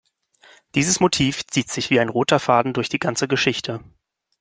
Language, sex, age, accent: German, male, 19-29, Deutschland Deutsch